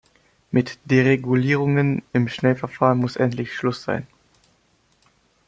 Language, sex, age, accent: German, male, under 19, Deutschland Deutsch